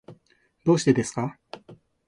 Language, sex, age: Japanese, male, 40-49